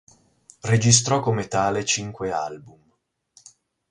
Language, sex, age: Italian, male, 30-39